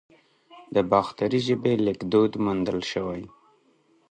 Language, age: Pashto, 30-39